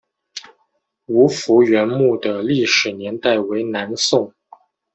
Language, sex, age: Chinese, male, 40-49